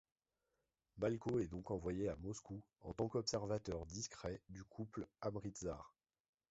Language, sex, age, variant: French, male, 30-39, Français de métropole